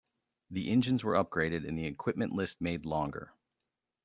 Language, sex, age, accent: English, male, 40-49, United States English